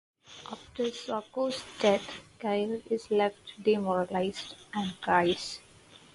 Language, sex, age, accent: English, female, 19-29, India and South Asia (India, Pakistan, Sri Lanka)